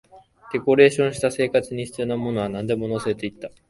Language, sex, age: Japanese, male, 19-29